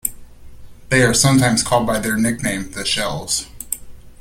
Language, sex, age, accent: English, male, 30-39, United States English